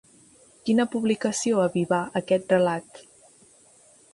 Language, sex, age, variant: Catalan, female, 19-29, Central